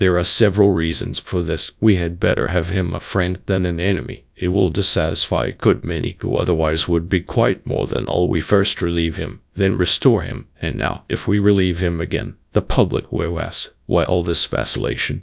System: TTS, GradTTS